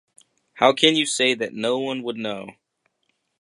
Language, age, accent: English, under 19, United States English